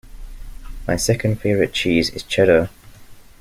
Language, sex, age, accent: English, male, 19-29, England English